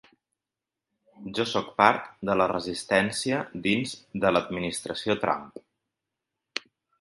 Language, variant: Catalan, Central